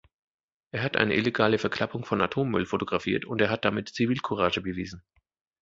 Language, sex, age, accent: German, male, 30-39, Deutschland Deutsch